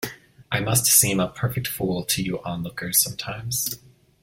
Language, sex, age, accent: English, male, 19-29, United States English